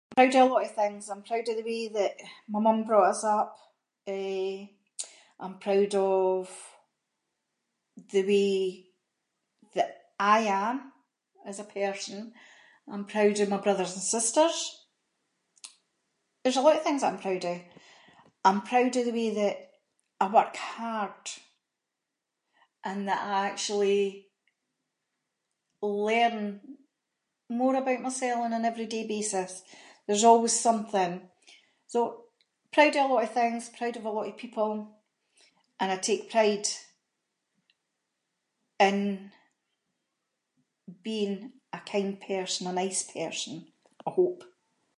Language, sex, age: Scots, female, 50-59